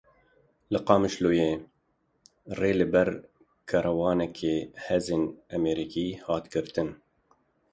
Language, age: Kurdish, 30-39